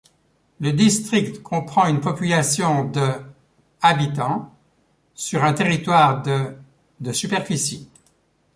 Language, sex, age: French, male, 70-79